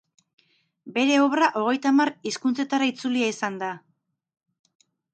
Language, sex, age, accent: Basque, female, 50-59, Mendebalekoa (Araba, Bizkaia, Gipuzkoako mendebaleko herri batzuk)